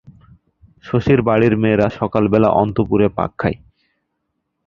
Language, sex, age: Bengali, male, 19-29